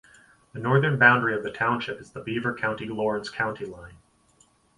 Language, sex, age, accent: English, male, 30-39, Canadian English